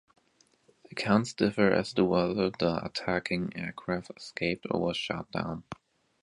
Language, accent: English, United States English